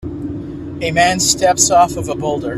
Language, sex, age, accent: English, male, 19-29, United States English